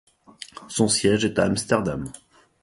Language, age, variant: French, 30-39, Français de métropole